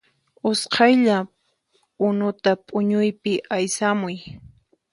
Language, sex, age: Puno Quechua, female, 19-29